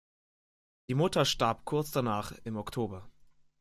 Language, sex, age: German, male, under 19